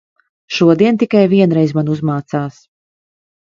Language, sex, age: Latvian, female, 30-39